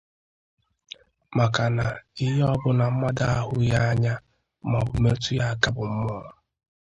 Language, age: Igbo, 30-39